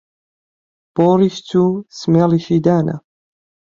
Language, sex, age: Central Kurdish, male, 19-29